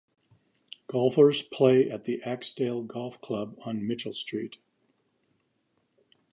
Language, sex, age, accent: English, male, 60-69, United States English